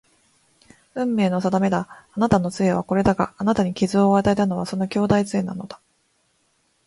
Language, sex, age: Japanese, female, 19-29